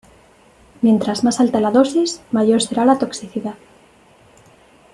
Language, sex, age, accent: Spanish, female, 19-29, España: Centro-Sur peninsular (Madrid, Toledo, Castilla-La Mancha)